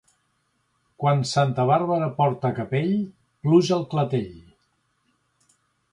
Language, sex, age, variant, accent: Catalan, male, 60-69, Central, central